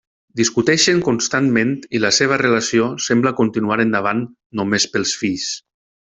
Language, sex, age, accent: Catalan, male, 30-39, valencià